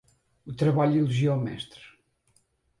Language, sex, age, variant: Portuguese, male, 30-39, Portuguese (Portugal)